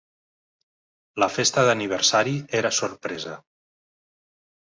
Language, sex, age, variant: Catalan, male, 40-49, Nord-Occidental